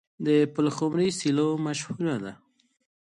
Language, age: Pashto, 30-39